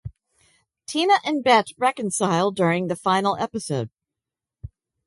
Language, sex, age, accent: English, female, 50-59, United States English